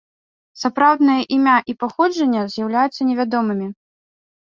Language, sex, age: Belarusian, female, 30-39